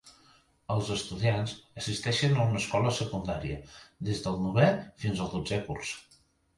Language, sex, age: Catalan, male, 40-49